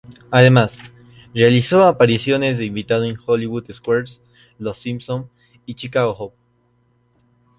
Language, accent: Spanish, Andino-Pacífico: Colombia, Perú, Ecuador, oeste de Bolivia y Venezuela andina